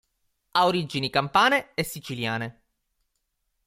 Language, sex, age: Italian, male, 19-29